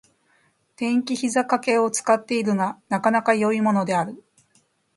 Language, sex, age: Japanese, female, 50-59